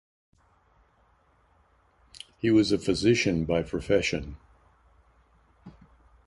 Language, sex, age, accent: English, male, 70-79, United States English